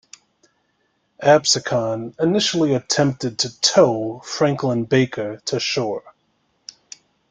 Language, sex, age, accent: English, male, 30-39, United States English